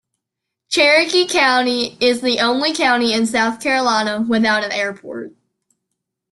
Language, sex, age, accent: English, male, 40-49, United States English